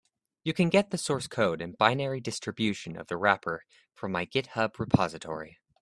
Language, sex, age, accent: English, male, 19-29, United States English